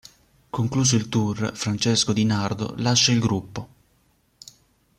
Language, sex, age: Italian, male, 19-29